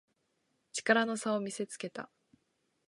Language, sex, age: Japanese, female, under 19